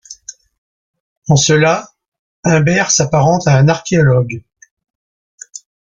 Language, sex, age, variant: French, male, 70-79, Français de métropole